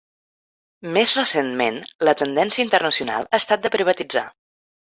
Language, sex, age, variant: Catalan, female, 19-29, Central